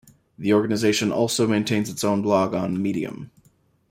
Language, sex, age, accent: English, male, 30-39, United States English